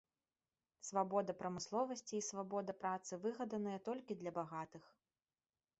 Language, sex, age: Belarusian, female, 19-29